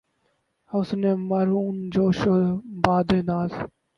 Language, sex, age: Urdu, male, 19-29